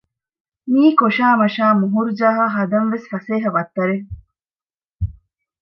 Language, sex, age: Divehi, female, 30-39